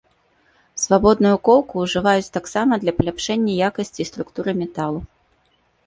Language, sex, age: Belarusian, female, 30-39